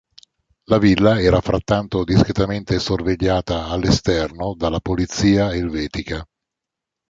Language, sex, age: Italian, male, 60-69